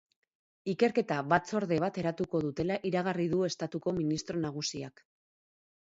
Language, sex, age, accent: Basque, female, 40-49, Mendebalekoa (Araba, Bizkaia, Gipuzkoako mendebaleko herri batzuk)